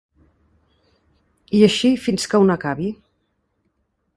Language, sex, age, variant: Catalan, female, 40-49, Central